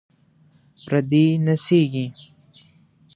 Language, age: Pashto, 19-29